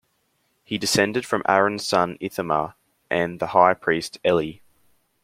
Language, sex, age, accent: English, male, under 19, Australian English